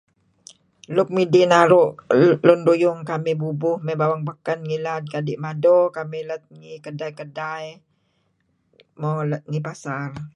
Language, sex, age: Kelabit, female, 60-69